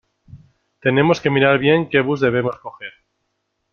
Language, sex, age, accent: Spanish, male, 40-49, España: Centro-Sur peninsular (Madrid, Toledo, Castilla-La Mancha)